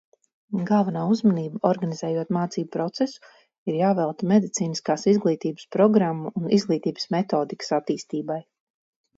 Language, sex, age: Latvian, female, 40-49